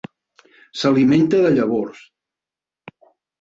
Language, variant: Catalan, Central